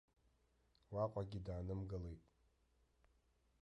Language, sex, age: Abkhazian, male, 30-39